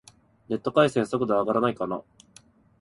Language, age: Japanese, 19-29